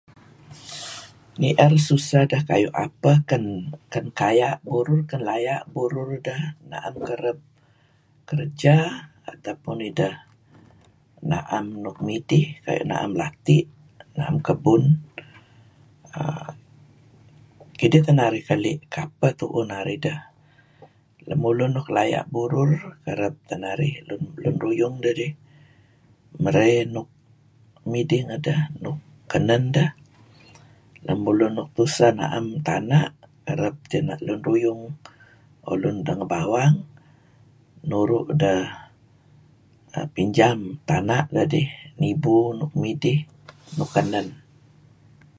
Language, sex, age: Kelabit, female, 60-69